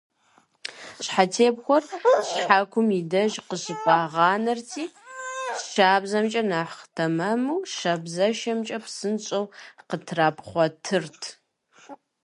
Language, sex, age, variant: Kabardian, female, 30-39, Адыгэбзэ (Къэбэрдей, Кирил, псоми зэдай)